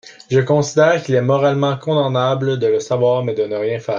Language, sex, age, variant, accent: French, male, 19-29, Français d'Amérique du Nord, Français du Canada